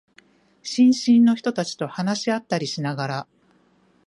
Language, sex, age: Japanese, female, 40-49